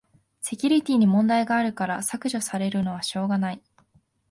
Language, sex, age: Japanese, female, 19-29